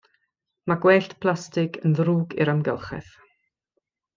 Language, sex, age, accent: Welsh, female, 30-39, Y Deyrnas Unedig Cymraeg